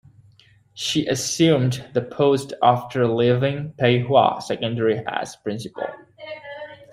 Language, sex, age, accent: English, male, 19-29, United States English